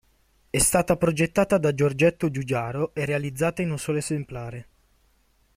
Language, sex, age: Italian, male, 19-29